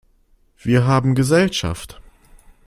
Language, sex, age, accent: German, male, 19-29, Deutschland Deutsch